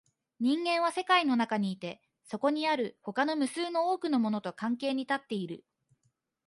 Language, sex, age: Japanese, female, 19-29